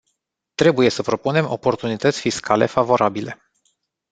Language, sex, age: Romanian, male, 30-39